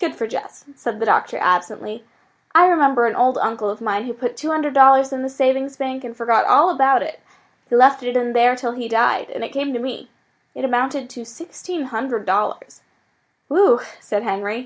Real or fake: real